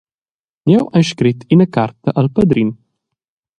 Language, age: Romansh, 19-29